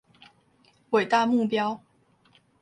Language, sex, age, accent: Chinese, female, under 19, 出生地：臺中市